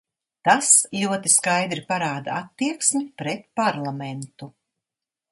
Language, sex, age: Latvian, female, 60-69